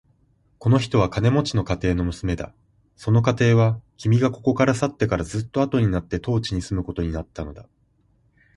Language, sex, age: Japanese, male, 19-29